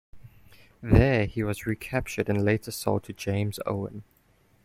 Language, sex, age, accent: English, male, 19-29, Southern African (South Africa, Zimbabwe, Namibia)